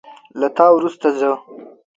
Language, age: Pashto, 19-29